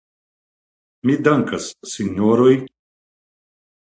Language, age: Esperanto, 60-69